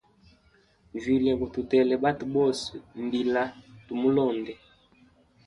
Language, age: Hemba, 19-29